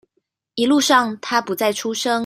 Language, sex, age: Chinese, female, 19-29